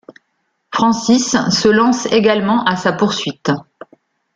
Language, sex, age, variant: French, female, 40-49, Français de métropole